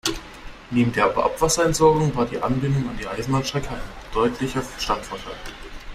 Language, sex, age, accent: German, male, under 19, Deutschland Deutsch